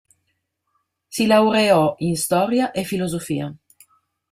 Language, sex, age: Italian, female, 40-49